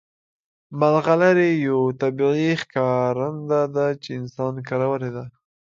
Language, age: Pashto, 19-29